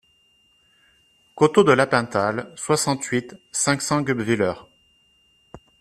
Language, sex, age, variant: French, male, 40-49, Français de métropole